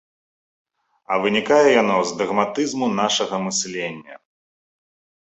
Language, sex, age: Belarusian, male, 30-39